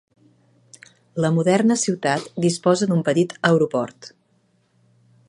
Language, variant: Catalan, Central